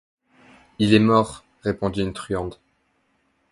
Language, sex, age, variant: French, male, 19-29, Français de métropole